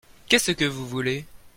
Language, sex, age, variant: French, male, under 19, Français de métropole